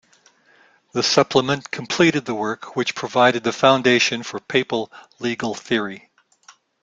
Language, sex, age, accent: English, male, 60-69, United States English